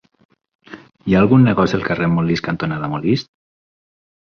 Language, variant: Catalan, Nord-Occidental